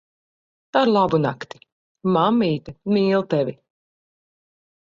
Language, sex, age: Latvian, female, 40-49